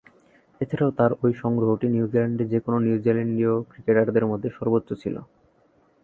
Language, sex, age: Bengali, male, 19-29